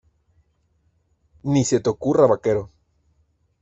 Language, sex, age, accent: Spanish, male, 19-29, México